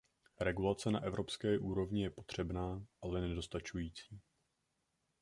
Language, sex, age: Czech, male, 19-29